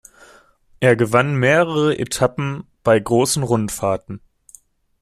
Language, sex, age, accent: German, male, 19-29, Deutschland Deutsch